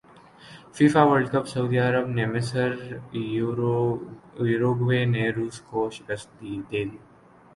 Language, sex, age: Urdu, male, 19-29